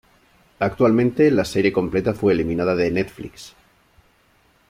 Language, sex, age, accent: Spanish, male, 30-39, España: Sur peninsular (Andalucia, Extremadura, Murcia)